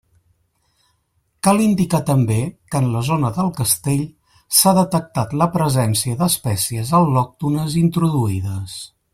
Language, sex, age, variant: Catalan, male, 40-49, Central